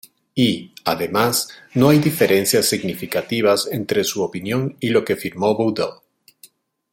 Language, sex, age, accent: Spanish, male, 40-49, Andino-Pacífico: Colombia, Perú, Ecuador, oeste de Bolivia y Venezuela andina